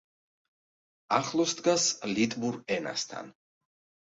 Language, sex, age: Georgian, male, 40-49